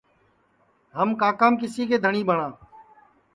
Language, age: Sansi, 50-59